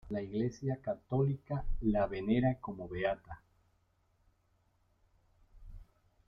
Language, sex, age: Spanish, male, 40-49